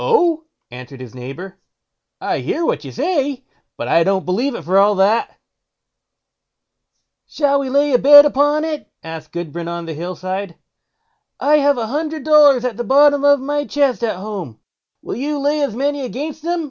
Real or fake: real